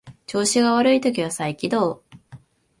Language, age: Japanese, 19-29